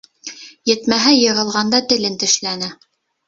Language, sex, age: Bashkir, female, 30-39